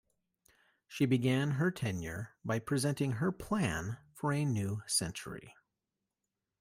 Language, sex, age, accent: English, male, 40-49, United States English